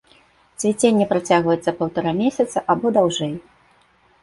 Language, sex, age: Belarusian, female, 30-39